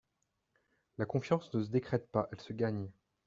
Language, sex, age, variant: French, male, 30-39, Français de métropole